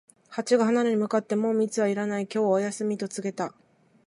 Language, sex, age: Japanese, female, 40-49